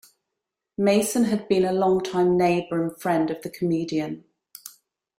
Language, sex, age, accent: English, female, 40-49, England English